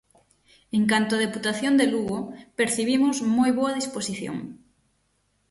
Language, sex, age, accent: Galician, female, 30-39, Atlántico (seseo e gheada); Normativo (estándar)